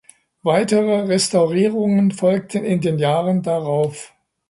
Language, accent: German, Deutschland Deutsch